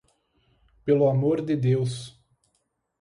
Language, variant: Portuguese, Portuguese (Brasil)